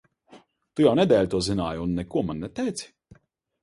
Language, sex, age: Latvian, male, 40-49